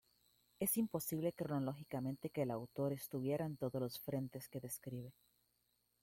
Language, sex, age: Spanish, female, 19-29